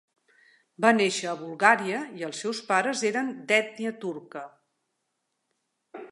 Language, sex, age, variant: Catalan, female, 50-59, Central